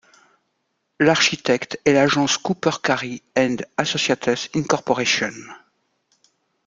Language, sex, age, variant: French, female, 50-59, Français de métropole